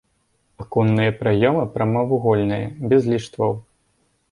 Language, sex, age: Belarusian, male, under 19